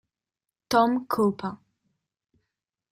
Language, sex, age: Italian, female, 19-29